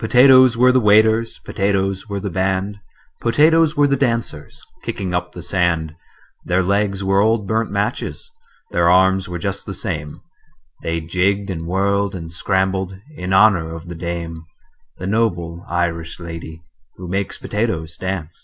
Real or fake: real